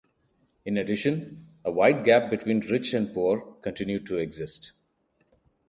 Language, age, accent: English, 30-39, India and South Asia (India, Pakistan, Sri Lanka)